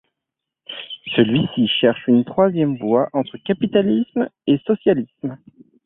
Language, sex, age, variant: French, male, 30-39, Français de métropole